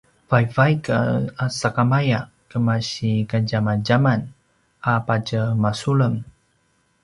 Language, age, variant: Paiwan, 30-39, pinayuanan a kinaikacedasan (東排灣語)